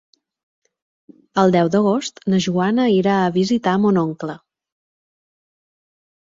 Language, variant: Catalan, Balear